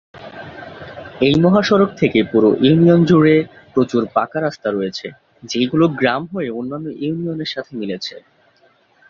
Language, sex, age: Bengali, male, 19-29